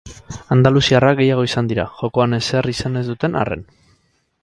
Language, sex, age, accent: Basque, male, 30-39, Mendebalekoa (Araba, Bizkaia, Gipuzkoako mendebaleko herri batzuk)